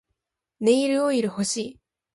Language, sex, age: Japanese, female, 19-29